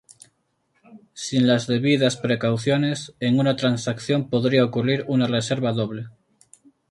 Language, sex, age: Spanish, male, 30-39